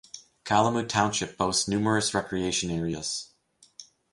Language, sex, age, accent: English, male, 50-59, United States English